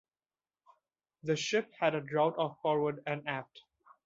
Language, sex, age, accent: English, male, 19-29, India and South Asia (India, Pakistan, Sri Lanka)